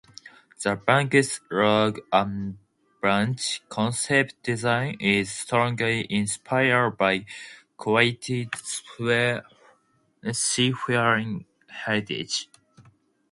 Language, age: English, 19-29